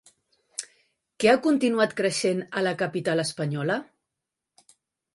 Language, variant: Catalan, Central